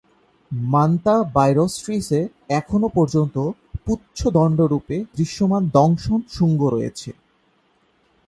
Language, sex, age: Bengali, male, 19-29